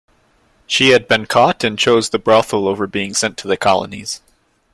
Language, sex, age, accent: English, male, 19-29, United States English